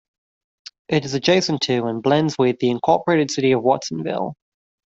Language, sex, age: English, male, 19-29